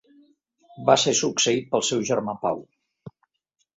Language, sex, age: Catalan, male, 70-79